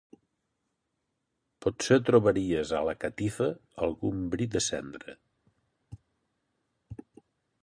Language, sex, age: Catalan, male, 50-59